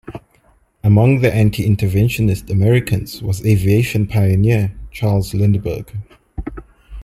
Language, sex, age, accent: English, male, 19-29, Southern African (South Africa, Zimbabwe, Namibia)